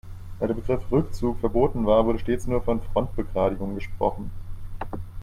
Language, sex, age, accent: German, male, 19-29, Deutschland Deutsch